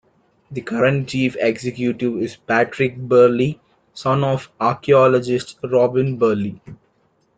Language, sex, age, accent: English, male, 19-29, India and South Asia (India, Pakistan, Sri Lanka)